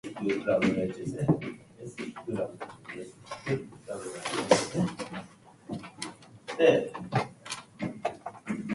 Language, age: English, 19-29